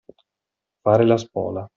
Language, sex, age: Italian, male, 40-49